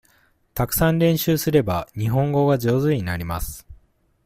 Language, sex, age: Japanese, male, 19-29